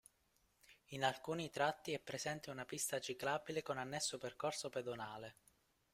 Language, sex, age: Italian, male, 19-29